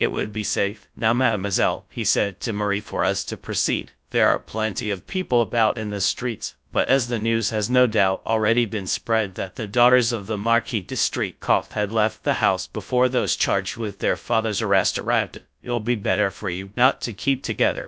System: TTS, GradTTS